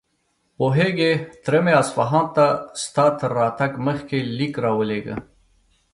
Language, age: Pashto, 30-39